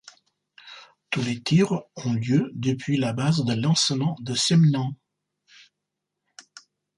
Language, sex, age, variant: French, male, 50-59, Français d'Europe